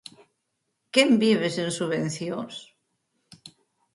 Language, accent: Galician, Atlántico (seseo e gheada); Normativo (estándar)